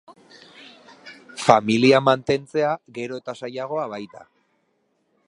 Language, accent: Basque, Mendebalekoa (Araba, Bizkaia, Gipuzkoako mendebaleko herri batzuk)